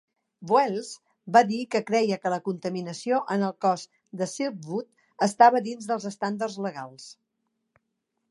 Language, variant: Catalan, Central